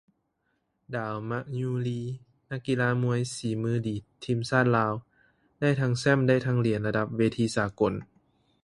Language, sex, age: Lao, male, 19-29